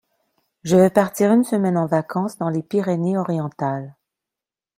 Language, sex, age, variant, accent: French, female, 40-49, Français d'Amérique du Nord, Français du Canada